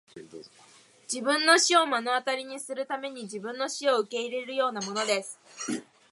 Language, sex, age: Japanese, female, 19-29